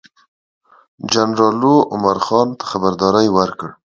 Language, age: Pashto, 19-29